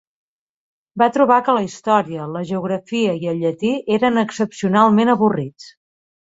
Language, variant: Catalan, Central